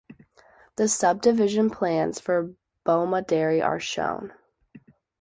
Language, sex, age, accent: English, female, 19-29, United States English